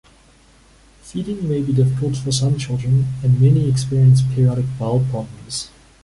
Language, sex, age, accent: English, male, 30-39, Southern African (South Africa, Zimbabwe, Namibia)